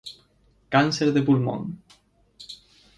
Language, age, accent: Spanish, 19-29, España: Islas Canarias